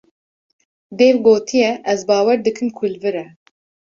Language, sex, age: Kurdish, female, 19-29